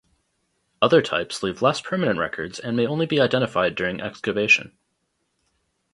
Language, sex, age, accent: English, male, 30-39, United States English